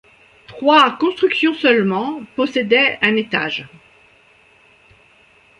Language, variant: French, Français de métropole